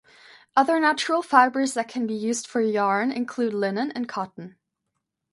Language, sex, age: English, female, under 19